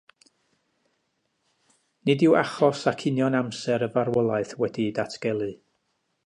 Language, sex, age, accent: Welsh, male, 50-59, Y Deyrnas Unedig Cymraeg